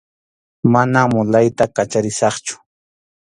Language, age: Arequipa-La Unión Quechua, 30-39